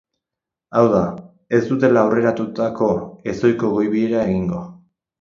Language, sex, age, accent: Basque, male, 19-29, Erdialdekoa edo Nafarra (Gipuzkoa, Nafarroa)